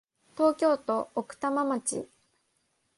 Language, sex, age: Japanese, female, 19-29